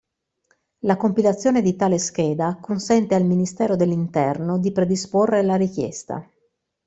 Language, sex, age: Italian, female, 40-49